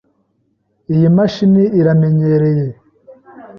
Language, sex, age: Kinyarwanda, male, 19-29